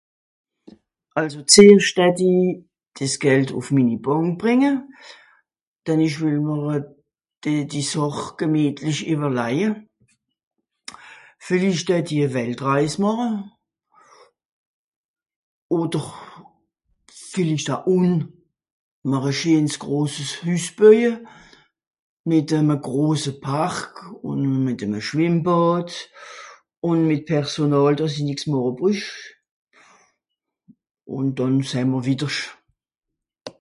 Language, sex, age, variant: Swiss German, female, 60-69, Nordniederàlemmànisch (Rishoffe, Zàwere, Bùsswìller, Hawenau, Brüemt, Stroossbùri, Molse, Dàmbàch, Schlettstàtt, Pfàlzbùri usw.)